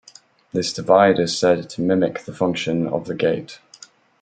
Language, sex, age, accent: English, male, 30-39, England English